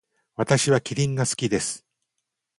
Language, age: Japanese, 60-69